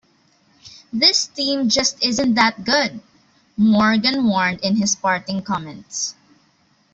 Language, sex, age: English, female, 19-29